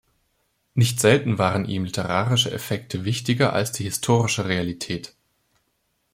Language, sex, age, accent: German, male, 19-29, Deutschland Deutsch